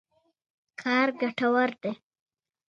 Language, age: Pashto, 30-39